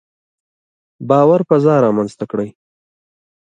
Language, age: Pashto, 19-29